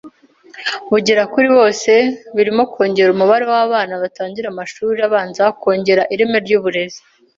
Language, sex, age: Kinyarwanda, female, 19-29